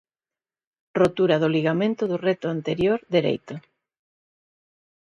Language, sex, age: Galician, female, 50-59